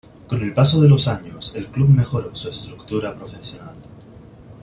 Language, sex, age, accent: Spanish, male, 19-29, España: Islas Canarias